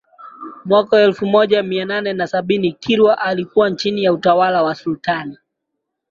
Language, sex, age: Swahili, male, 19-29